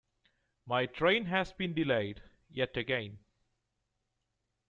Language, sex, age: English, male, 30-39